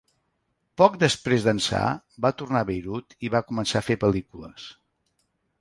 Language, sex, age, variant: Catalan, male, 60-69, Central